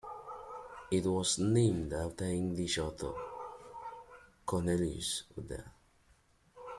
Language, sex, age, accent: English, male, 19-29, England English